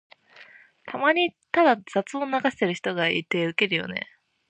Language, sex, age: Japanese, female, 19-29